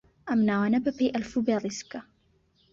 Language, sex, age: Central Kurdish, female, 19-29